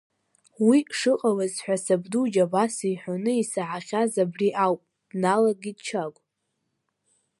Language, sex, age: Abkhazian, female, under 19